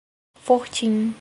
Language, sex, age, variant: Portuguese, female, 19-29, Portuguese (Brasil)